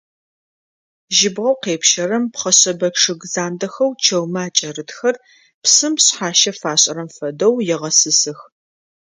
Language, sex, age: Adyghe, female, 30-39